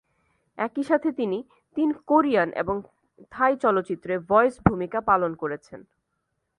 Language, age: Bengali, 19-29